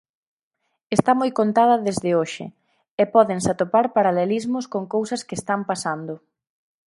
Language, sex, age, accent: Galician, female, 19-29, Central (gheada); Normativo (estándar)